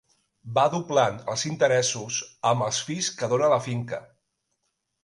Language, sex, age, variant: Catalan, male, 40-49, Central